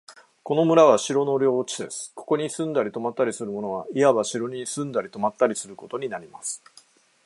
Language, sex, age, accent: Japanese, male, 60-69, 標準